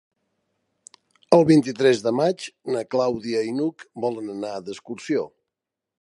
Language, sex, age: Catalan, male, 60-69